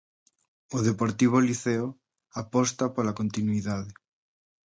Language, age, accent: Galician, 30-39, Normativo (estándar)